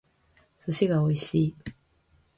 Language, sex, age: Japanese, female, 19-29